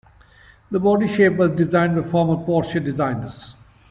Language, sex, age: English, male, 50-59